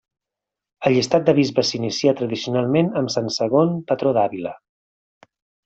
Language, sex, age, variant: Catalan, male, 40-49, Central